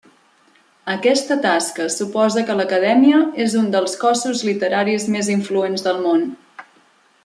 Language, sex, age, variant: Catalan, female, 30-39, Central